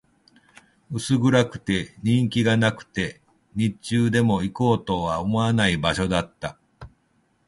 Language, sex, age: Japanese, male, 50-59